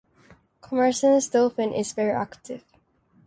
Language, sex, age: English, female, 19-29